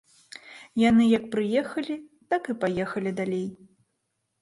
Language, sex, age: Belarusian, female, 30-39